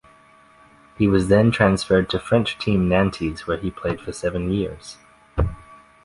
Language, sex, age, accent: English, male, 19-29, Australian English